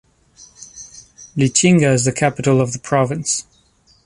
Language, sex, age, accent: English, male, 30-39, United States English